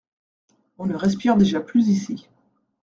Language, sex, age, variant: French, female, 40-49, Français de métropole